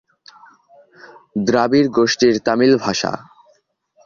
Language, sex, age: Bengali, male, under 19